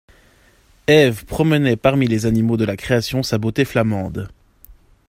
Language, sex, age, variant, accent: French, male, 19-29, Français d'Europe, Français de Suisse